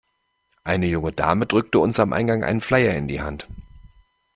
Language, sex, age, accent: German, male, 40-49, Deutschland Deutsch